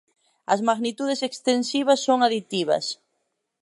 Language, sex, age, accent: Galician, female, 19-29, Atlántico (seseo e gheada)